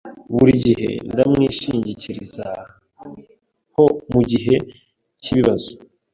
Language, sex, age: Kinyarwanda, male, 19-29